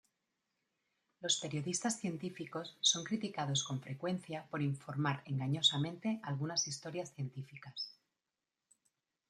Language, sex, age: Spanish, female, 40-49